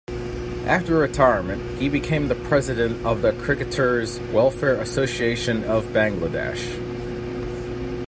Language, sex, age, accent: English, male, 19-29, United States English